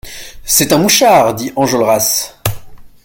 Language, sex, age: French, male, 19-29